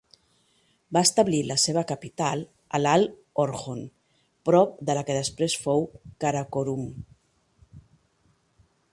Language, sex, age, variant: Catalan, female, 40-49, Central